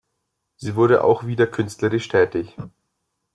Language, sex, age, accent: German, male, 19-29, Deutschland Deutsch